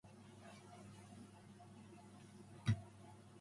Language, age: English, 19-29